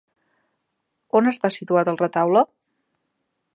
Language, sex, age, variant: Catalan, female, 30-39, Central